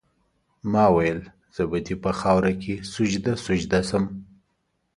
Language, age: Pashto, 30-39